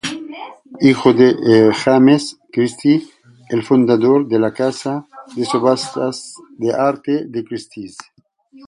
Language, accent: Spanish, España: Centro-Sur peninsular (Madrid, Toledo, Castilla-La Mancha)